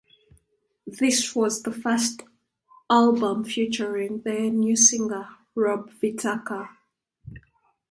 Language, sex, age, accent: English, female, 19-29, England English